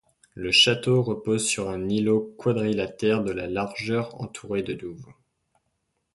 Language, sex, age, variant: French, male, 19-29, Français de métropole